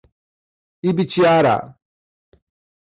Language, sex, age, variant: Portuguese, male, 30-39, Portuguese (Brasil)